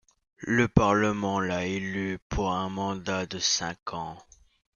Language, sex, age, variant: French, male, under 19, Français de métropole